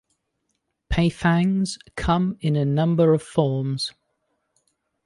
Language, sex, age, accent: English, male, 19-29, England English